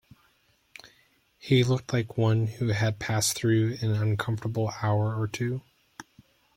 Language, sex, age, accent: English, male, 30-39, United States English